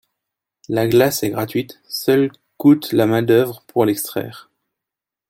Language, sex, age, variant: French, male, 30-39, Français de métropole